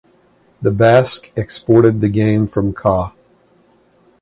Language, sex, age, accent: English, male, 60-69, United States English